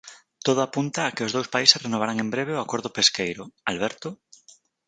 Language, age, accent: Galician, 19-29, Normativo (estándar)